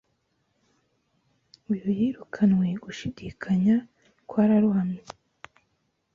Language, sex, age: Kinyarwanda, female, 19-29